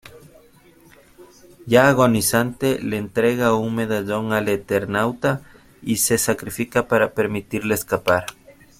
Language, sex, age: Spanish, male, 30-39